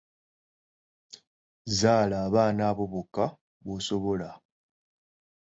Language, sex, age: Ganda, male, 30-39